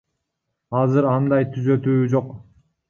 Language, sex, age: Kyrgyz, male, under 19